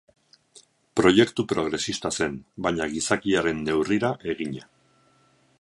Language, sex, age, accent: Basque, male, 50-59, Erdialdekoa edo Nafarra (Gipuzkoa, Nafarroa)